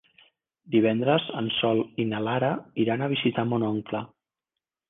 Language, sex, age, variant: Catalan, male, 50-59, Central